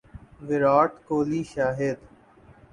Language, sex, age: Urdu, male, 19-29